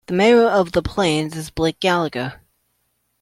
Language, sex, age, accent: English, male, 19-29, United States English